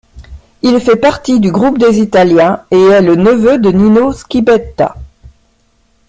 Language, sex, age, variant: French, female, 50-59, Français de métropole